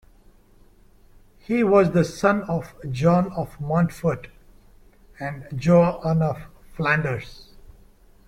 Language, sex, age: English, male, 50-59